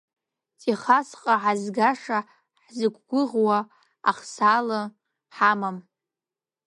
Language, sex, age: Abkhazian, female, under 19